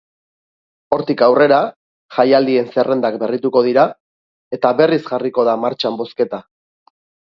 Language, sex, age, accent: Basque, male, 30-39, Erdialdekoa edo Nafarra (Gipuzkoa, Nafarroa)